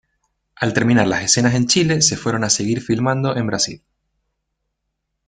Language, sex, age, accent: Spanish, male, 30-39, Chileno: Chile, Cuyo